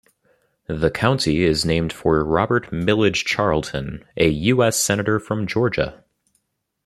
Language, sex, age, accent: English, male, 19-29, United States English